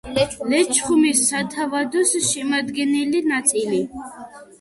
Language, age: Georgian, 30-39